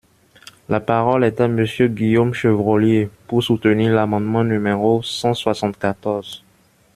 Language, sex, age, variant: French, male, 19-29, Français d'Afrique subsaharienne et des îles africaines